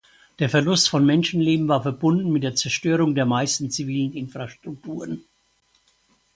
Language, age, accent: German, 70-79, Deutschland Deutsch